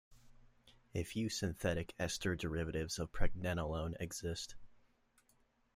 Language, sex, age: English, male, 19-29